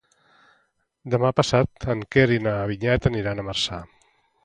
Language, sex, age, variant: Catalan, male, 50-59, Central